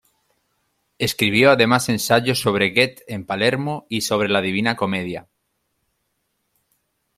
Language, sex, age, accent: Spanish, male, 40-49, España: Norte peninsular (Asturias, Castilla y León, Cantabria, País Vasco, Navarra, Aragón, La Rioja, Guadalajara, Cuenca)